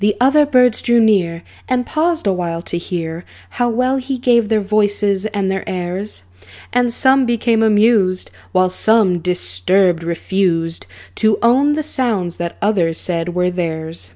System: none